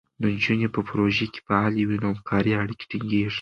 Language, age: Pashto, 19-29